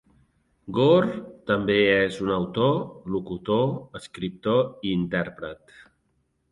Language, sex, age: Catalan, male, 40-49